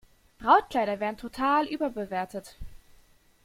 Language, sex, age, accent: German, female, 19-29, Deutschland Deutsch